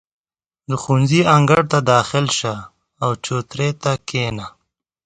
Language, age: Pashto, 19-29